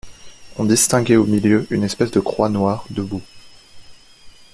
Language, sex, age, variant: French, male, 19-29, Français de métropole